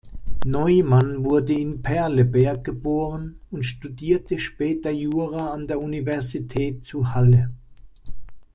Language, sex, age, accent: German, male, 60-69, Deutschland Deutsch